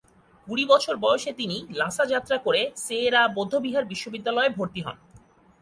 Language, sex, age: Bengali, male, 30-39